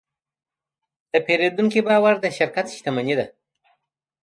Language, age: Pashto, 30-39